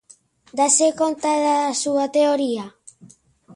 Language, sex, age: Galician, male, 50-59